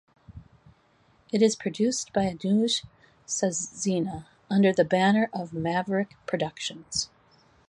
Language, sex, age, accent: English, female, 40-49, United States English